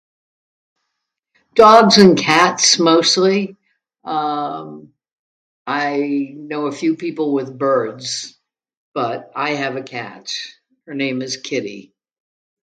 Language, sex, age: English, female, 70-79